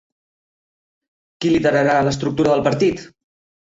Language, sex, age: Catalan, male, 50-59